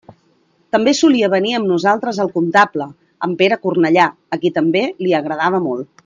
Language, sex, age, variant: Catalan, female, 40-49, Central